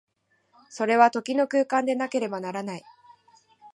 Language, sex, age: Japanese, female, 19-29